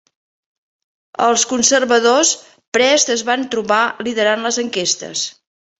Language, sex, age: Catalan, female, 60-69